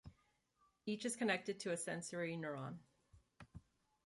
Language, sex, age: English, female, 30-39